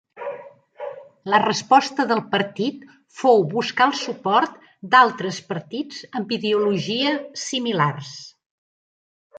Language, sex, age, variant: Catalan, female, 50-59, Central